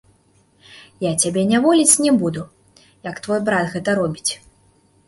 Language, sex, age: Belarusian, female, 19-29